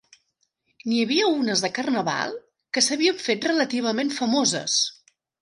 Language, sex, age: Catalan, female, 40-49